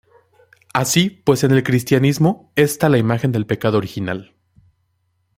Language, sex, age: Spanish, male, 19-29